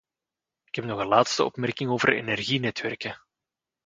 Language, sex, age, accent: Dutch, male, 40-49, Belgisch Nederlands